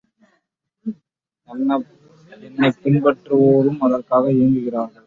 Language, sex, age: Tamil, male, 19-29